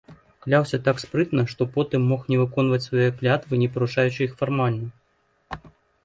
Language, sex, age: Belarusian, male, 30-39